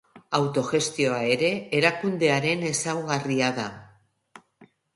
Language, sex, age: Basque, female, 50-59